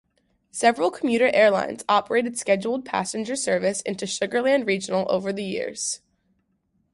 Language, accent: English, United States English